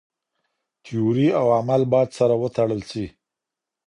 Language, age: Pashto, 50-59